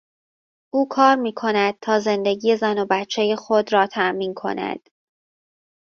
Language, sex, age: Persian, female, 19-29